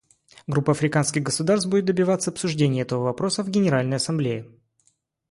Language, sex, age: Russian, male, 19-29